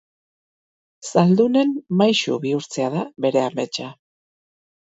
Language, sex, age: Basque, female, 40-49